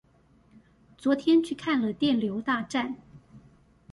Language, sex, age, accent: Chinese, female, 40-49, 出生地：臺北市